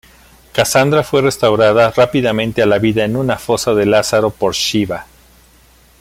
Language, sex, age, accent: Spanish, male, 40-49, México